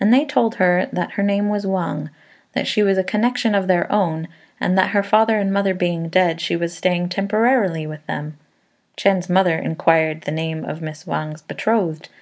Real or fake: real